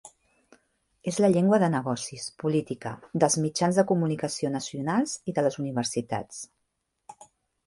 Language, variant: Catalan, Central